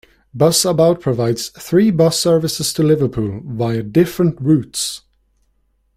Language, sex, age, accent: English, male, 19-29, United States English